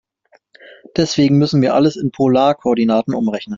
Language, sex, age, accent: German, male, 30-39, Deutschland Deutsch